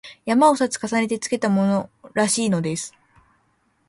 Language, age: Japanese, 19-29